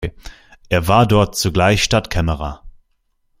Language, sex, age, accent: German, male, 19-29, Deutschland Deutsch